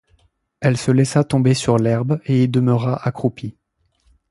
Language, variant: French, Français de métropole